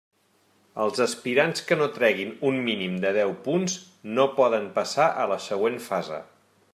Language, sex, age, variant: Catalan, male, 40-49, Central